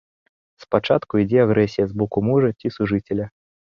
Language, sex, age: Belarusian, male, 19-29